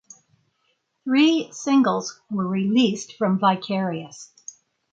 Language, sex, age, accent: English, female, 80-89, United States English